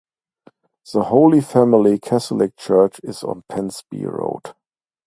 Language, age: English, 30-39